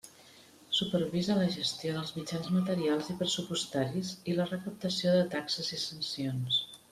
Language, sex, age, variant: Catalan, female, 50-59, Central